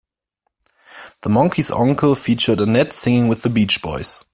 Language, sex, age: English, male, 19-29